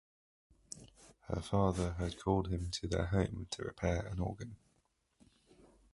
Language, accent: English, England English